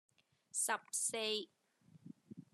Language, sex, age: Cantonese, female, 30-39